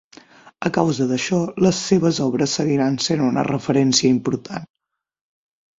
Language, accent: Catalan, central; septentrional